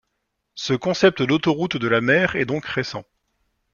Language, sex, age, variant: French, male, 30-39, Français de métropole